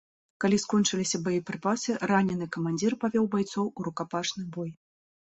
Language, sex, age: Belarusian, female, 30-39